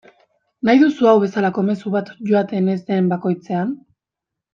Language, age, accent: Basque, 19-29, Mendebalekoa (Araba, Bizkaia, Gipuzkoako mendebaleko herri batzuk)